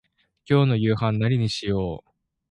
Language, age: Japanese, 19-29